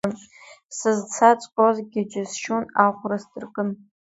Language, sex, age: Abkhazian, female, under 19